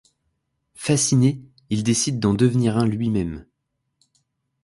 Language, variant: French, Français de métropole